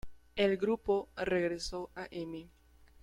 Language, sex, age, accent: Spanish, female, under 19, Andino-Pacífico: Colombia, Perú, Ecuador, oeste de Bolivia y Venezuela andina